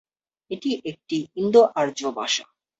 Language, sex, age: Bengali, male, under 19